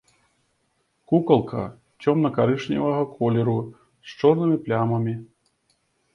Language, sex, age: Belarusian, male, 30-39